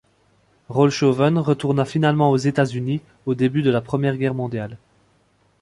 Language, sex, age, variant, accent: French, male, 19-29, Français d'Europe, Français de Belgique